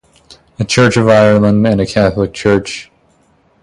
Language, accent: English, United States English